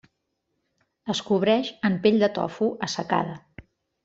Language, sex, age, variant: Catalan, female, 50-59, Central